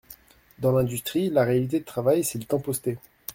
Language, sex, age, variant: French, male, 19-29, Français de métropole